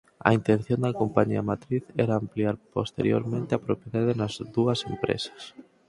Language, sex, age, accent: Galician, male, 19-29, Normativo (estándar)